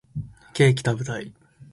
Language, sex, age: Japanese, male, 19-29